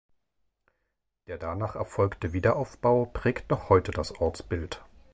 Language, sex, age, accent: German, male, 40-49, Deutschland Deutsch